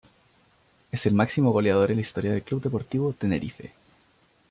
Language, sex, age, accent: Spanish, male, 19-29, Chileno: Chile, Cuyo